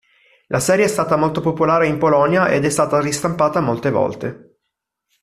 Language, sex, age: Italian, male, 40-49